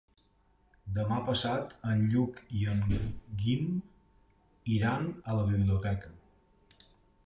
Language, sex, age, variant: Catalan, male, 50-59, Balear